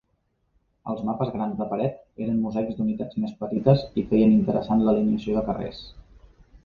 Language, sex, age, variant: Catalan, male, 30-39, Central